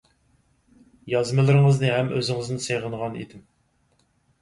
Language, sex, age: Uyghur, male, 30-39